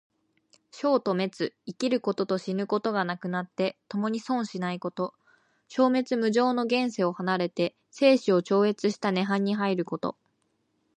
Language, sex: Japanese, female